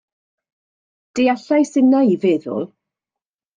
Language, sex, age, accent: Welsh, female, 50-59, Y Deyrnas Unedig Cymraeg